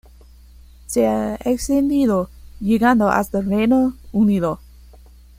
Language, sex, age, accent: Spanish, female, 19-29, España: Centro-Sur peninsular (Madrid, Toledo, Castilla-La Mancha)